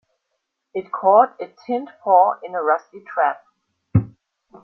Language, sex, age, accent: English, female, 40-49, United States English